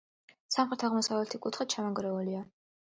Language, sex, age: Georgian, female, 19-29